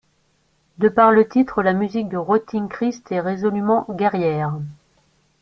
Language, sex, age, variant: French, female, 40-49, Français de métropole